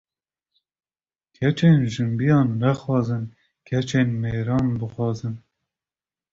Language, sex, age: Kurdish, male, 19-29